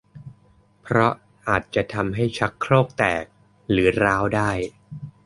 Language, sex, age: Thai, male, 30-39